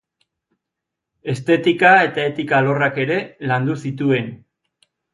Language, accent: Basque, Erdialdekoa edo Nafarra (Gipuzkoa, Nafarroa)